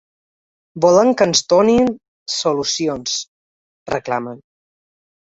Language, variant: Catalan, Balear